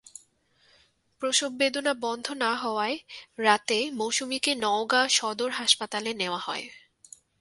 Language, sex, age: Bengali, female, 19-29